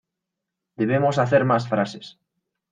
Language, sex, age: Spanish, male, 19-29